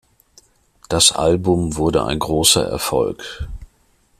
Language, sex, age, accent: German, male, 50-59, Deutschland Deutsch